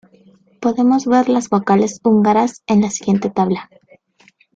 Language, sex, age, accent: Spanish, female, under 19, México